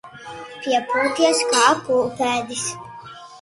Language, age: Latvian, 60-69